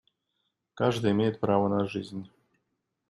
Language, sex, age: Russian, male, 19-29